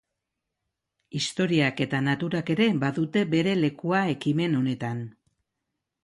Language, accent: Basque, Erdialdekoa edo Nafarra (Gipuzkoa, Nafarroa)